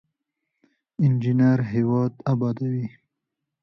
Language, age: Pashto, 19-29